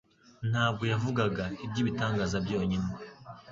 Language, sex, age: Kinyarwanda, male, 19-29